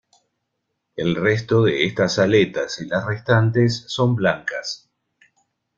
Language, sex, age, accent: Spanish, male, 50-59, Rioplatense: Argentina, Uruguay, este de Bolivia, Paraguay